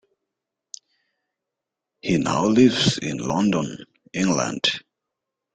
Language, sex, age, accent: English, male, 19-29, United States English